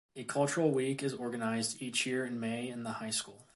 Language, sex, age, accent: English, male, 30-39, United States English